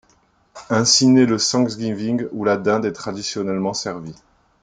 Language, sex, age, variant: French, male, 30-39, Français de métropole